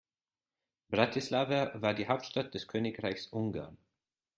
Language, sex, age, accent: German, male, 19-29, Österreichisches Deutsch